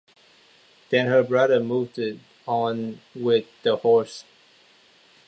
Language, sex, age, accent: English, male, 19-29, Hong Kong English